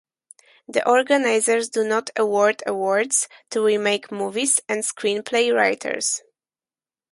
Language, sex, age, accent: English, female, 19-29, Slavic